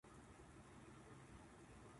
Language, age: Japanese, 19-29